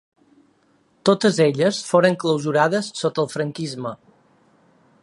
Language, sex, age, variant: Catalan, male, 30-39, Balear